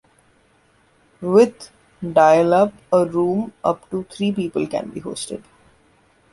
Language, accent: English, India and South Asia (India, Pakistan, Sri Lanka)